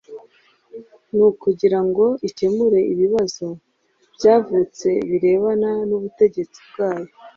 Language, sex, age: Kinyarwanda, female, 19-29